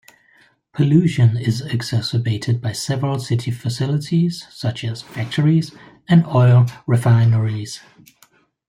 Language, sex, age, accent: English, male, 40-49, England English